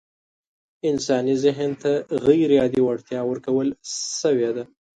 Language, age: Pashto, 19-29